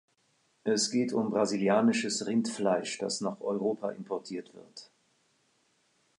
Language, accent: German, Schweizerdeutsch